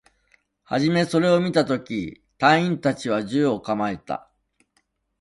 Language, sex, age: Japanese, male, 60-69